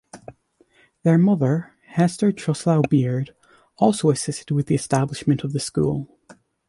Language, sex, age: English, male, under 19